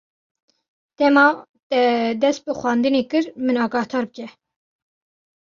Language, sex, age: Kurdish, female, 19-29